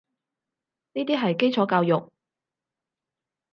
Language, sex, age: Cantonese, female, 30-39